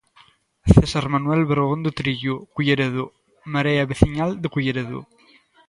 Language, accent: Galician, Atlántico (seseo e gheada)